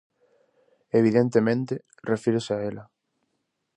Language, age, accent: Galician, 19-29, Normativo (estándar)